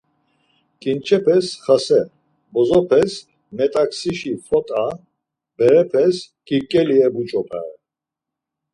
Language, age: Laz, 60-69